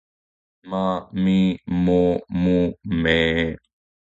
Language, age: Serbian, 19-29